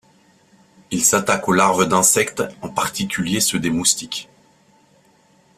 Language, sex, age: French, male, 30-39